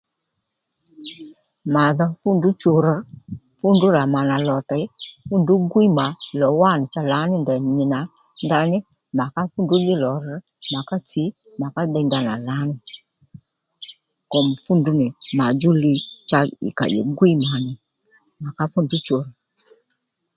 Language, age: Lendu, 40-49